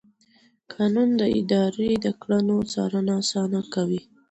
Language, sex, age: Pashto, female, 19-29